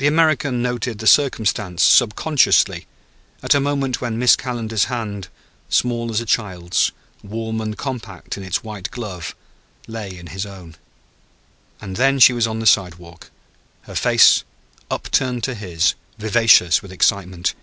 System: none